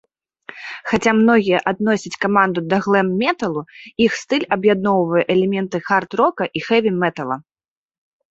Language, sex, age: Belarusian, female, 30-39